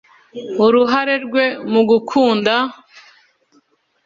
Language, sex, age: Kinyarwanda, female, 19-29